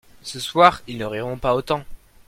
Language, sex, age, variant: French, male, under 19, Français de métropole